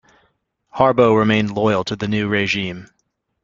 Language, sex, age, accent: English, male, 30-39, United States English